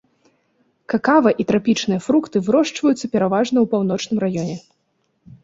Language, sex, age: Belarusian, female, 19-29